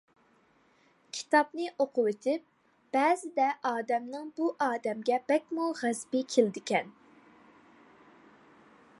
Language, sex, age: Uyghur, female, under 19